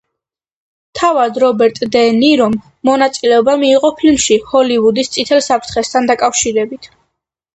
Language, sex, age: Georgian, female, under 19